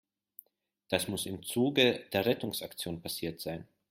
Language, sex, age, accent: German, male, 19-29, Österreichisches Deutsch